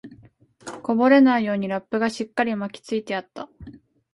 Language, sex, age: Japanese, female, 19-29